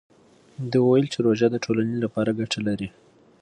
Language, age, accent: Pashto, 19-29, معیاري پښتو